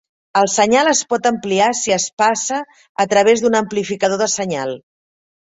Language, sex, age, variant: Catalan, female, 40-49, Central